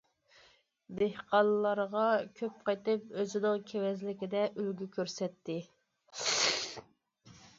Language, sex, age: Uyghur, female, 30-39